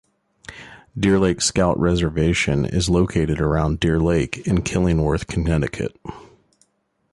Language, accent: English, United States English